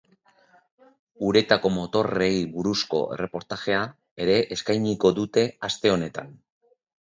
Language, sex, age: Basque, male, 50-59